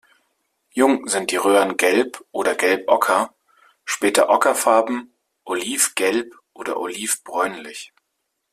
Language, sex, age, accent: German, male, 30-39, Deutschland Deutsch